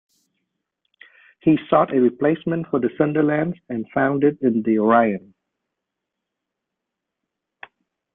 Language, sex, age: English, male, 50-59